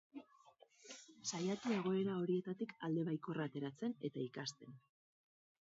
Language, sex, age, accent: Basque, female, 40-49, Mendebalekoa (Araba, Bizkaia, Gipuzkoako mendebaleko herri batzuk)